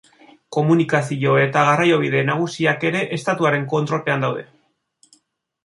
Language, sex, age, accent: Basque, male, 30-39, Erdialdekoa edo Nafarra (Gipuzkoa, Nafarroa)